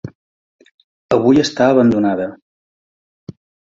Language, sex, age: Catalan, male, 40-49